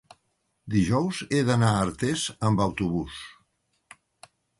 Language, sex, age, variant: Catalan, male, 70-79, Central